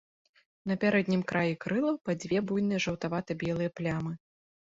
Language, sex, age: Belarusian, female, 30-39